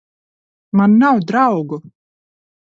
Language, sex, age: Latvian, female, 30-39